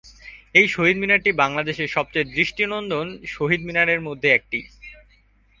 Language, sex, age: Bengali, male, 19-29